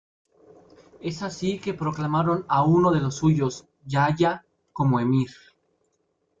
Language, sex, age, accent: Spanish, male, 19-29, México